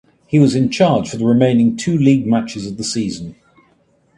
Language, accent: English, England English